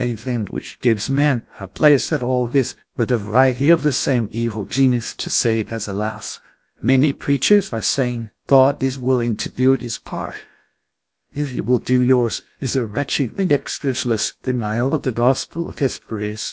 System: TTS, GlowTTS